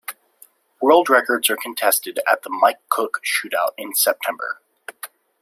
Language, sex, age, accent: English, male, 19-29, United States English